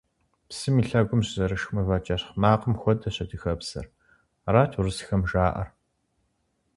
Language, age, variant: Kabardian, 19-29, Адыгэбзэ (Къэбэрдей, Кирил, псоми зэдай)